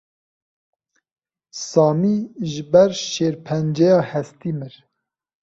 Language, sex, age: Kurdish, male, 19-29